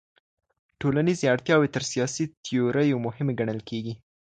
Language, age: Pashto, under 19